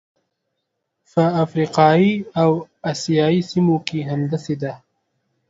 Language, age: Pashto, 19-29